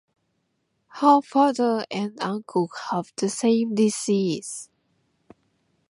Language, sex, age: English, female, 19-29